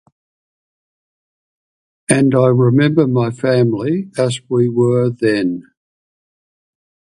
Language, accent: English, Australian English